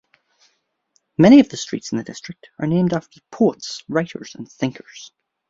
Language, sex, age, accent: English, male, 30-39, Irish English